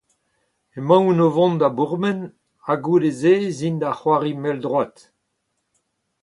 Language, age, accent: Breton, 70-79, Leoneg